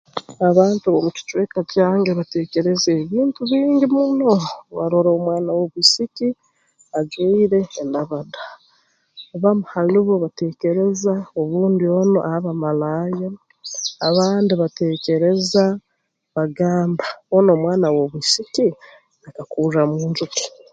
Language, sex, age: Tooro, female, 19-29